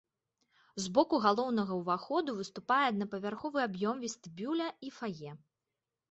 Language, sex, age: Belarusian, female, 30-39